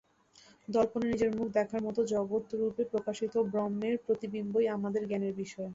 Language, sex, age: Bengali, female, 19-29